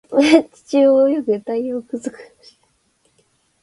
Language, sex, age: Japanese, female, 19-29